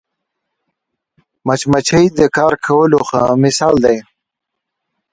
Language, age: Pashto, 30-39